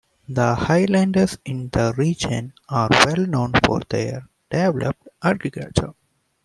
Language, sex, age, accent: English, male, 19-29, United States English